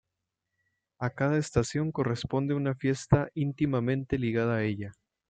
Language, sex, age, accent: Spanish, male, 19-29, México